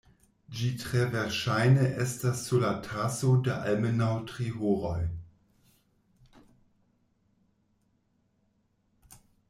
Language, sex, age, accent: Esperanto, male, 40-49, Internacia